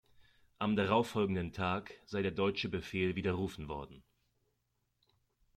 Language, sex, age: German, male, 30-39